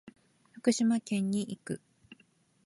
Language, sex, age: Japanese, female, 30-39